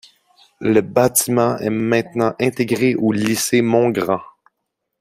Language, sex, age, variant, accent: French, male, 30-39, Français d'Amérique du Nord, Français du Canada